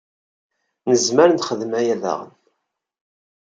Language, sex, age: Kabyle, male, 30-39